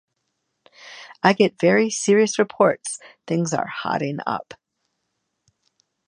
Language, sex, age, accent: English, female, 50-59, United States English